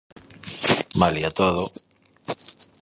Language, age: Galician, 30-39